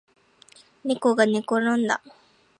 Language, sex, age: Japanese, female, 19-29